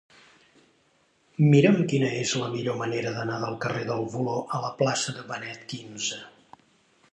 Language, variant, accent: Catalan, Central, central